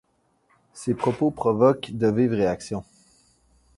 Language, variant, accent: French, Français d'Amérique du Nord, Français du Canada